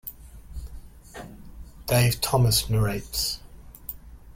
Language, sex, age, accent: English, male, 50-59, Australian English